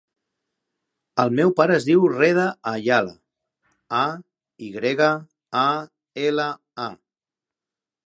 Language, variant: Catalan, Central